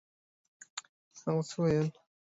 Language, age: Pashto, 19-29